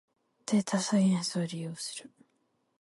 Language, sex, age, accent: Japanese, female, 19-29, 関西弁